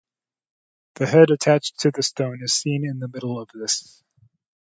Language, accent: English, United States English